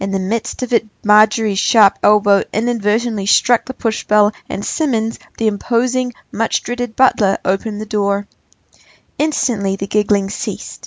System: none